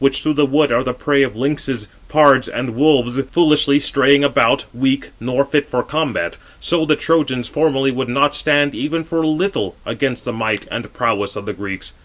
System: none